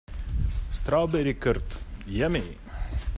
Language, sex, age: English, male, 30-39